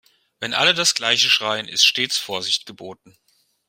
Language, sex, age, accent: German, male, 50-59, Deutschland Deutsch